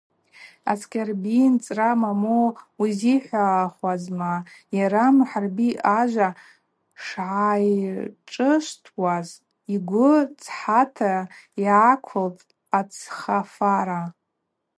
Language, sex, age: Abaza, female, 30-39